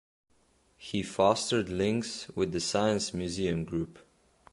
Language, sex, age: English, male, under 19